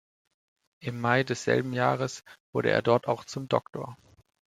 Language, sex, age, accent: German, male, 19-29, Deutschland Deutsch